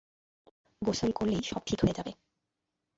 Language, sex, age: Bengali, female, 19-29